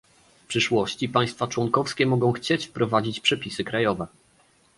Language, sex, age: Polish, male, 30-39